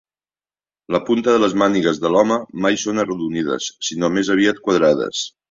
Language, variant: Catalan, Central